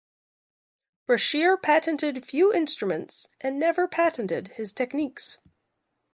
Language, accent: English, Canadian English